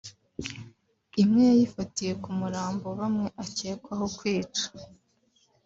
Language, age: Kinyarwanda, 19-29